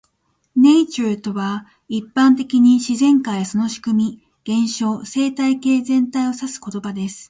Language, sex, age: Japanese, female, 30-39